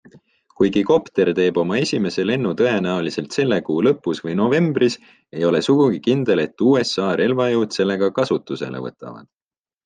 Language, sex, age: Estonian, male, 19-29